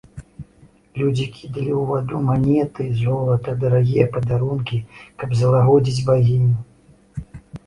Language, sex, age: Belarusian, male, 50-59